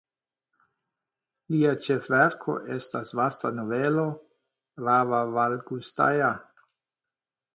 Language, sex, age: Esperanto, male, 50-59